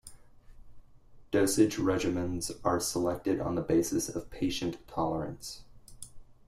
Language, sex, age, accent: English, male, 19-29, United States English